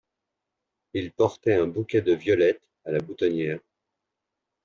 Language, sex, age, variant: French, male, 40-49, Français de métropole